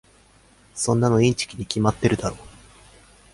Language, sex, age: Japanese, male, 19-29